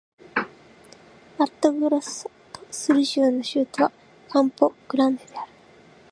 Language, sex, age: Japanese, female, 19-29